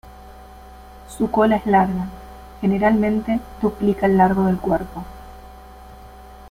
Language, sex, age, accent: Spanish, female, 30-39, Rioplatense: Argentina, Uruguay, este de Bolivia, Paraguay